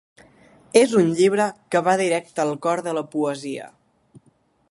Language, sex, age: Catalan, male, 19-29